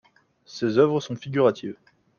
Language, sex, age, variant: French, male, 30-39, Français de métropole